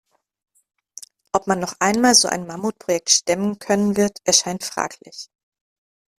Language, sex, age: German, female, 30-39